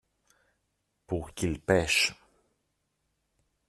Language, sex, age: French, male, 30-39